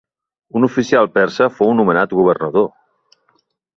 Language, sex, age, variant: Catalan, female, 50-59, Central